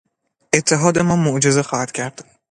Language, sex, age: Persian, male, 19-29